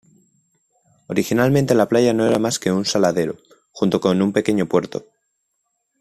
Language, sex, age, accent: Spanish, male, under 19, España: Norte peninsular (Asturias, Castilla y León, Cantabria, País Vasco, Navarra, Aragón, La Rioja, Guadalajara, Cuenca)